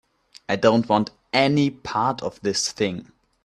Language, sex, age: English, male, 19-29